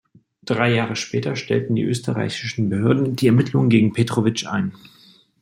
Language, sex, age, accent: German, male, 30-39, Deutschland Deutsch